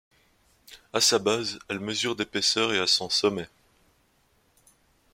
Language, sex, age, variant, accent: French, male, 19-29, Français d'Europe, Français de Suisse